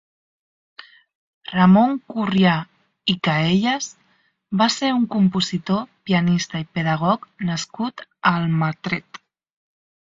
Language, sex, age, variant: Catalan, female, 19-29, Central